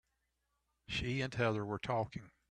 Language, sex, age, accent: English, male, 50-59, United States English